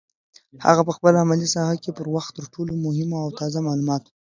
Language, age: Pashto, 19-29